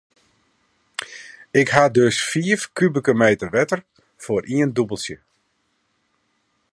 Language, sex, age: Western Frisian, male, 50-59